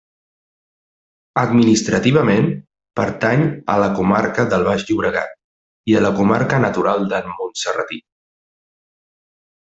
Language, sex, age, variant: Catalan, male, 19-29, Central